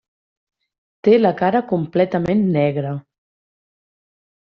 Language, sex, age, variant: Catalan, female, 40-49, Central